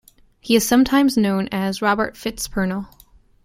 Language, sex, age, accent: English, female, 19-29, United States English